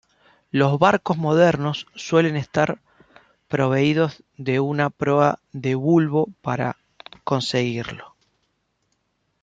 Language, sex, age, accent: Spanish, male, 40-49, Rioplatense: Argentina, Uruguay, este de Bolivia, Paraguay